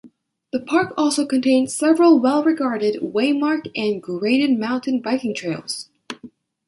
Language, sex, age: English, female, 19-29